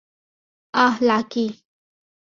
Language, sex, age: Bengali, female, 19-29